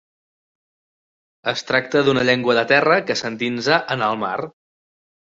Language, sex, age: Catalan, male, 30-39